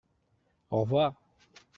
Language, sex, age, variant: French, male, 40-49, Français de métropole